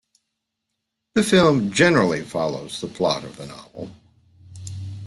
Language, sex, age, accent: English, male, 60-69, United States English